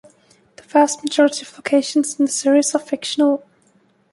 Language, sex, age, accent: English, female, 19-29, England English